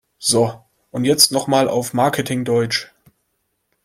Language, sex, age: German, male, 19-29